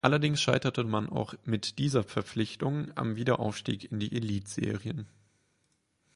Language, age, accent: German, 19-29, Deutschland Deutsch